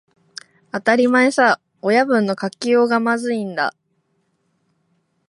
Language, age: Japanese, 19-29